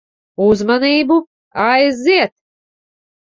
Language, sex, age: Latvian, female, 40-49